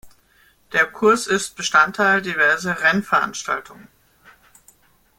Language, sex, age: German, male, 50-59